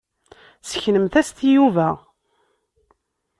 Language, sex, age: Kabyle, female, 30-39